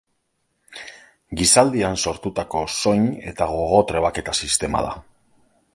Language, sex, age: Basque, male, 40-49